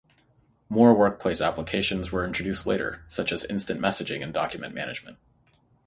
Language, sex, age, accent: English, male, 30-39, United States English; Canadian English